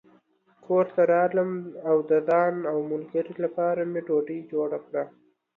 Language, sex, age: Pashto, male, 19-29